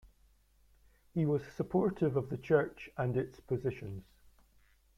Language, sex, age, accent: English, male, 40-49, Scottish English